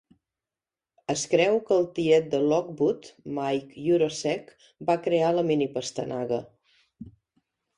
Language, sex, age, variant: Catalan, female, 50-59, Central